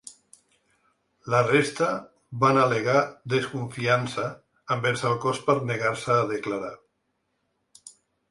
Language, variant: Catalan, Central